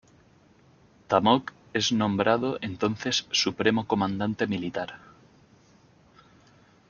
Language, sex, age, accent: Spanish, male, 30-39, España: Norte peninsular (Asturias, Castilla y León, Cantabria, País Vasco, Navarra, Aragón, La Rioja, Guadalajara, Cuenca)